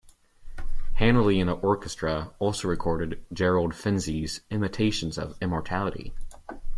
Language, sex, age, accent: English, male, 19-29, United States English